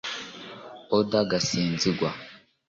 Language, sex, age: Kinyarwanda, male, under 19